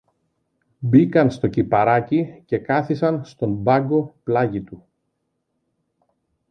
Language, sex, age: Greek, male, 40-49